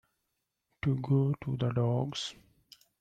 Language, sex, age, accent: English, male, 30-39, India and South Asia (India, Pakistan, Sri Lanka)